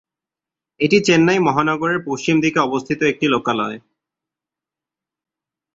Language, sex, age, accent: Bengali, male, 19-29, Bangladeshi